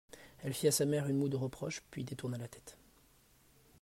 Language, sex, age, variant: French, male, 30-39, Français de métropole